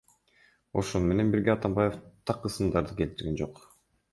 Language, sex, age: Kyrgyz, male, under 19